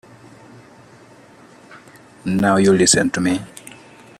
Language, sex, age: English, male, 19-29